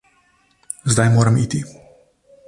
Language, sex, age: Slovenian, male, 30-39